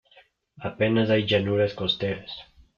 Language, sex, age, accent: Spanish, male, under 19, Andino-Pacífico: Colombia, Perú, Ecuador, oeste de Bolivia y Venezuela andina